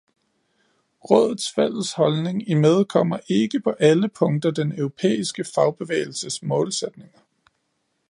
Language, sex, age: Danish, male, 30-39